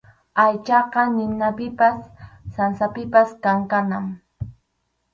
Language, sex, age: Arequipa-La Unión Quechua, female, under 19